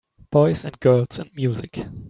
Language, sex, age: English, male, 19-29